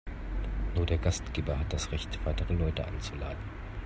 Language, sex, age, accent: German, male, 40-49, Deutschland Deutsch